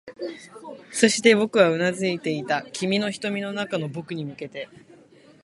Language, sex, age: Japanese, female, 19-29